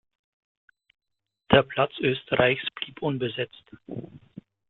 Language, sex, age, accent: German, male, 40-49, Deutschland Deutsch